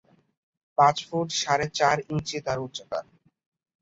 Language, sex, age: Bengali, male, under 19